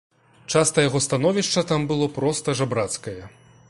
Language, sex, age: Belarusian, male, 19-29